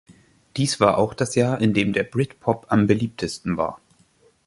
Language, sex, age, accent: German, male, 19-29, Deutschland Deutsch